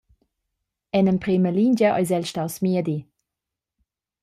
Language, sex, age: Romansh, female, 19-29